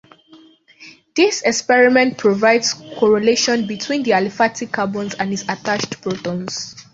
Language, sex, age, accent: English, female, under 19, Southern African (South Africa, Zimbabwe, Namibia)